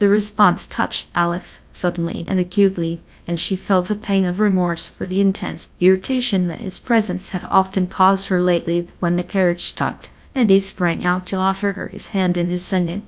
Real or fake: fake